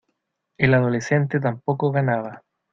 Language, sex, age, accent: Spanish, male, 19-29, Chileno: Chile, Cuyo